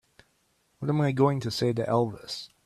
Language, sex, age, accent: English, male, 40-49, United States English